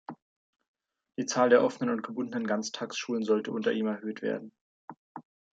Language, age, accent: German, 19-29, Deutschland Deutsch